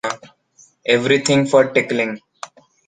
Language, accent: English, India and South Asia (India, Pakistan, Sri Lanka)